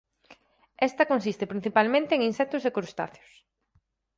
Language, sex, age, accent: Galician, female, 19-29, Atlántico (seseo e gheada)